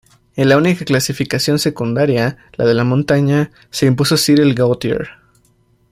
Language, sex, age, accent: Spanish, male, 19-29, México